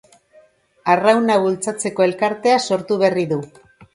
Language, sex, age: Basque, female, 60-69